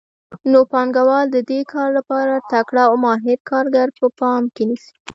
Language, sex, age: Pashto, female, 19-29